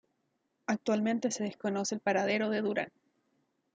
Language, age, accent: Spanish, 19-29, Chileno: Chile, Cuyo